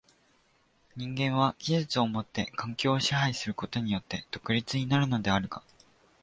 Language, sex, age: Japanese, male, 19-29